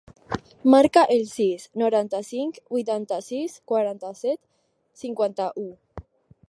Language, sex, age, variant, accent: Catalan, female, under 19, Alacantí, valencià